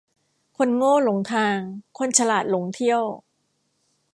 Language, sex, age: Thai, female, 50-59